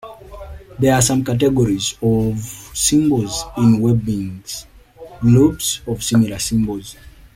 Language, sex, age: English, male, 19-29